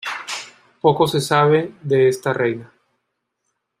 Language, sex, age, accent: Spanish, male, 30-39, Caribe: Cuba, Venezuela, Puerto Rico, República Dominicana, Panamá, Colombia caribeña, México caribeño, Costa del golfo de México